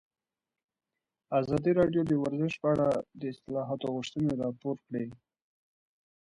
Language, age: Pashto, 19-29